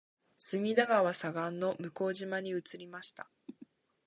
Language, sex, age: Japanese, female, under 19